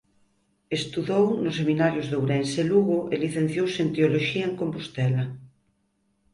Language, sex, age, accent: Galician, female, 50-59, Central (sen gheada)